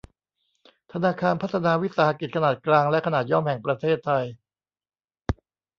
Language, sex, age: Thai, male, 50-59